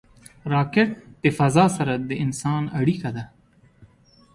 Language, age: Pashto, 30-39